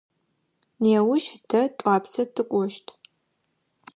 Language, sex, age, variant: Adyghe, female, 19-29, Адыгабзэ (Кирил, пстэумэ зэдыряе)